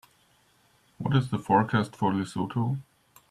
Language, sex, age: English, male, 40-49